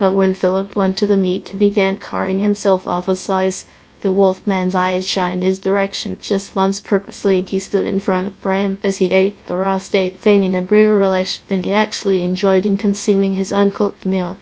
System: TTS, GlowTTS